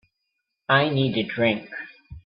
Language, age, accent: English, 19-29, United States English